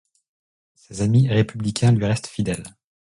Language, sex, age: French, male, 30-39